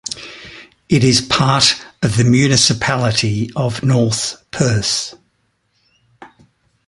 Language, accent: English, Australian English